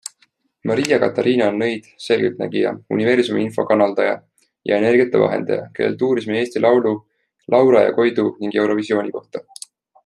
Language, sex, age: Estonian, male, 19-29